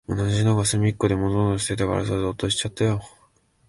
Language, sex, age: Japanese, male, 19-29